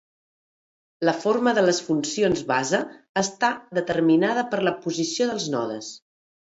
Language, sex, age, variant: Catalan, female, 40-49, Central